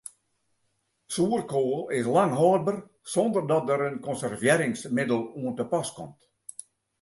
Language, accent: Western Frisian, Klaaifrysk